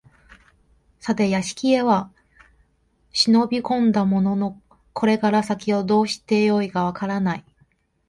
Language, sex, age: Japanese, female, 19-29